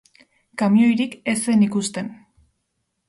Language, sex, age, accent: Basque, female, 19-29, Erdialdekoa edo Nafarra (Gipuzkoa, Nafarroa)